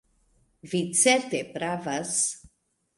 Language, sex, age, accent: Esperanto, female, 50-59, Internacia